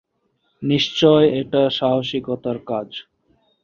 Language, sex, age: Bengali, male, 19-29